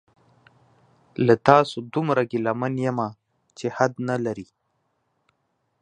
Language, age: Pashto, 19-29